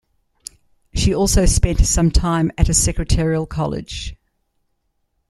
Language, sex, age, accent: English, female, 60-69, Australian English